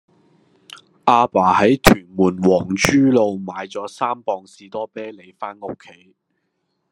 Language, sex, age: Cantonese, male, 19-29